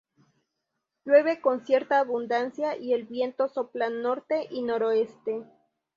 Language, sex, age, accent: Spanish, female, 19-29, México